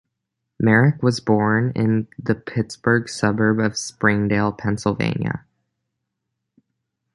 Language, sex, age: English, male, under 19